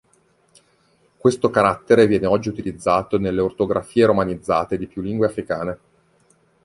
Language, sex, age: Italian, male, 30-39